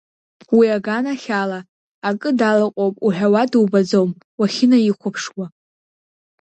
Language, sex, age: Abkhazian, female, 40-49